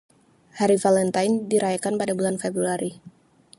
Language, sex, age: Indonesian, female, 19-29